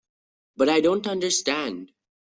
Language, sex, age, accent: English, male, under 19, India and South Asia (India, Pakistan, Sri Lanka)